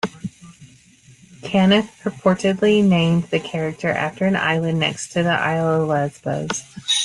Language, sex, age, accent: English, female, 40-49, United States English